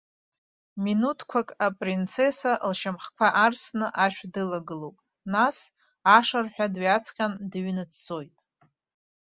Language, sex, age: Abkhazian, female, 40-49